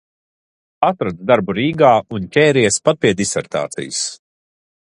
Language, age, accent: Latvian, 30-39, nav